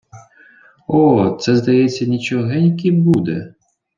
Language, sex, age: Ukrainian, male, 30-39